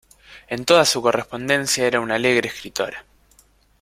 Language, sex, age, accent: Spanish, male, 19-29, Rioplatense: Argentina, Uruguay, este de Bolivia, Paraguay